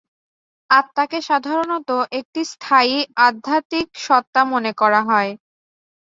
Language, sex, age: Bengali, female, 19-29